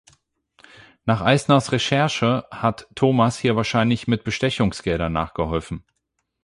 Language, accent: German, Deutschland Deutsch